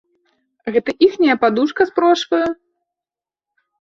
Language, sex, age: Belarusian, female, 30-39